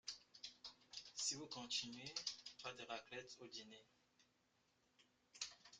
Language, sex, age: French, male, 30-39